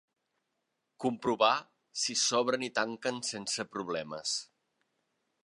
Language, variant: Catalan, Nord-Occidental